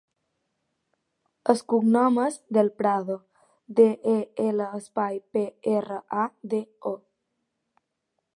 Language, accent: Catalan, balear; valencià; menorquí